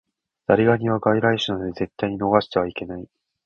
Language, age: Japanese, 19-29